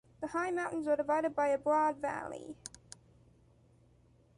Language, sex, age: English, male, under 19